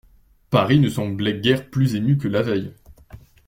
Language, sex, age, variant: French, male, 19-29, Français de métropole